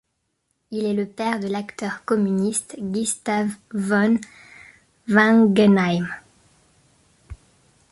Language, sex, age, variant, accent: French, male, 30-39, Français d'Europe, Français de Suisse